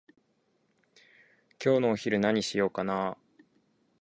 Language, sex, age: Japanese, male, 19-29